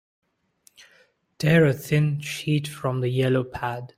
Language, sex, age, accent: English, male, 19-29, India and South Asia (India, Pakistan, Sri Lanka)